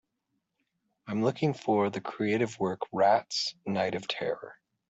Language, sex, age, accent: English, male, 30-39, United States English